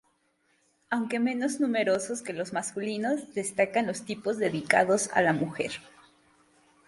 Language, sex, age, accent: Spanish, female, 19-29, México